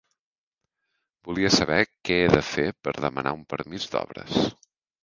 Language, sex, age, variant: Catalan, male, 30-39, Central